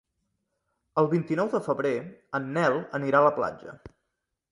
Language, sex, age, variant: Catalan, male, 19-29, Central